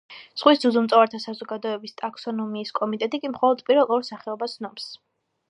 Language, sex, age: Georgian, female, under 19